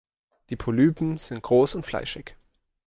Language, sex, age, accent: German, male, 19-29, Deutschland Deutsch